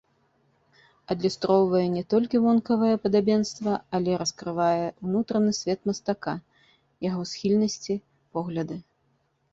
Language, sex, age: Belarusian, female, 40-49